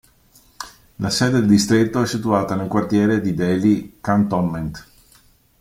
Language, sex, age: Italian, male, 40-49